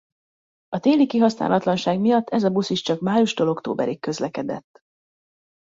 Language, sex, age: Hungarian, female, 19-29